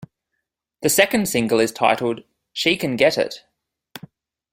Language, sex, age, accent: English, male, 19-29, Australian English